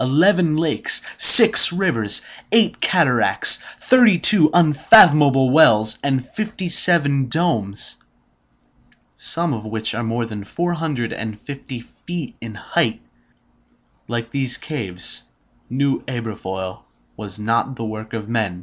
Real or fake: real